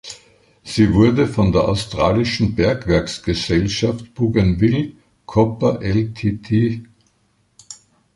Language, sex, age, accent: German, male, 70-79, Österreichisches Deutsch